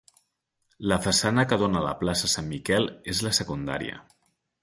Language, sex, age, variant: Catalan, male, 19-29, Central